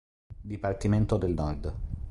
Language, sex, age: Italian, male, 30-39